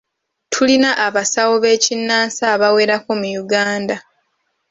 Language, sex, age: Ganda, female, 19-29